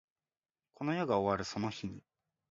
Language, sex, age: Japanese, male, 19-29